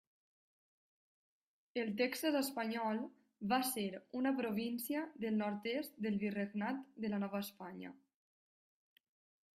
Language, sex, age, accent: Catalan, female, 19-29, valencià